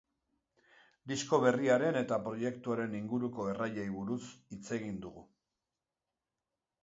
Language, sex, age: Basque, male, 60-69